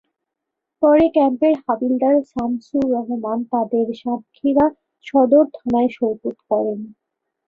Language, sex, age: Bengali, female, 19-29